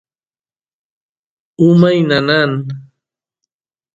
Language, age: Santiago del Estero Quichua, 40-49